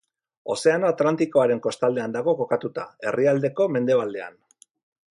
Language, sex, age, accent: Basque, male, 40-49, Mendebalekoa (Araba, Bizkaia, Gipuzkoako mendebaleko herri batzuk)